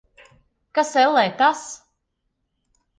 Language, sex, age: Latvian, female, 30-39